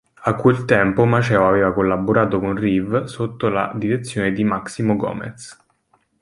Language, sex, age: Italian, male, 19-29